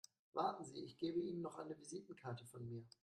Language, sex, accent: German, male, Deutschland Deutsch